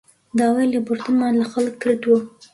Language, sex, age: Central Kurdish, female, 19-29